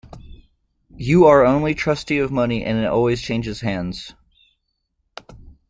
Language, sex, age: English, male, 19-29